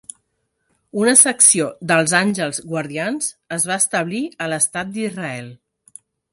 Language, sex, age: Catalan, female, 40-49